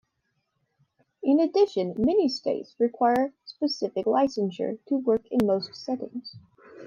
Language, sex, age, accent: English, female, 19-29, United States English